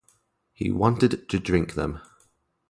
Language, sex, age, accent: English, male, 30-39, England English